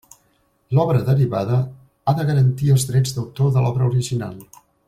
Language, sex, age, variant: Catalan, male, 60-69, Central